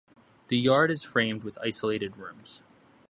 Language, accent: English, United States English